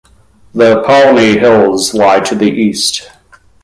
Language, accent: English, United States English